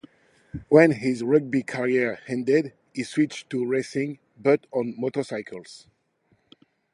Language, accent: English, French